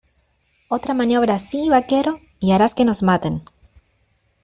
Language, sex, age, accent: Spanish, female, 19-29, Chileno: Chile, Cuyo